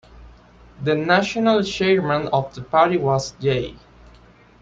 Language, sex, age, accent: English, male, 19-29, United States English